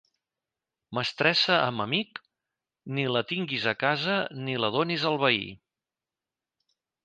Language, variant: Catalan, Central